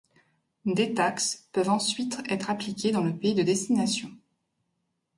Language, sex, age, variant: French, female, 30-39, Français de métropole